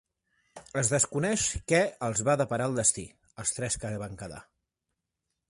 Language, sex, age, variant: Catalan, male, 30-39, Central